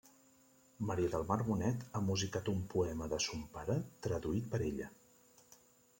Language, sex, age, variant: Catalan, male, 50-59, Central